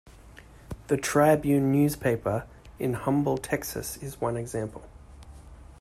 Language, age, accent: English, 30-39, Australian English